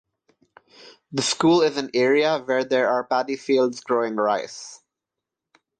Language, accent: English, India and South Asia (India, Pakistan, Sri Lanka)